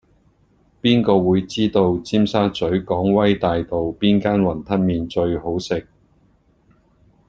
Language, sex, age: Cantonese, male, 50-59